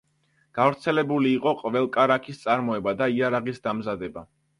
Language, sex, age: Georgian, male, under 19